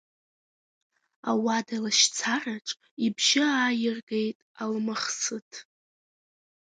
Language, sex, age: Abkhazian, female, under 19